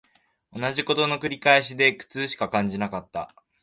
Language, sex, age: Japanese, male, under 19